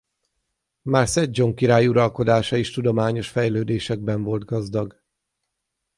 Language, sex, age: Hungarian, male, 40-49